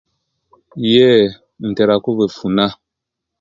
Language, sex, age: Kenyi, male, 40-49